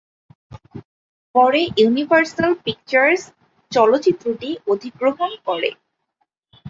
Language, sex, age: Bengali, female, 19-29